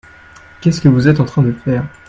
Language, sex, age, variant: French, male, 19-29, Français de métropole